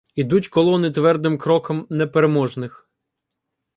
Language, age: Ukrainian, 19-29